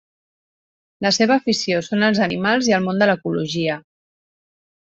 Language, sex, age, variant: Catalan, female, 30-39, Central